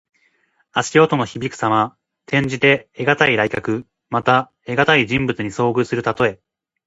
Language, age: Japanese, 19-29